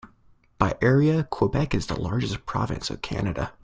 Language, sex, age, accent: English, male, 19-29, United States English